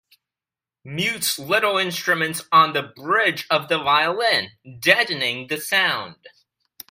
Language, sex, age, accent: English, male, under 19, Canadian English